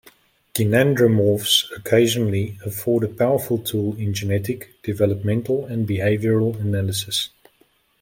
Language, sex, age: English, male, 40-49